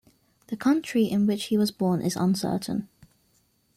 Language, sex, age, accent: English, female, 19-29, England English